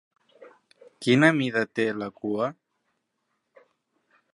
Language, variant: Catalan, Central